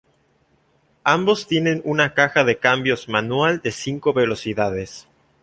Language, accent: Spanish, México